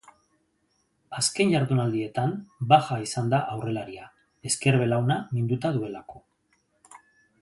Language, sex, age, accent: Basque, male, 40-49, Mendebalekoa (Araba, Bizkaia, Gipuzkoako mendebaleko herri batzuk)